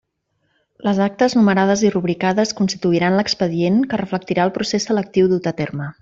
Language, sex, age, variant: Catalan, female, 40-49, Central